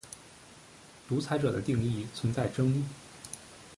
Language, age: Chinese, 30-39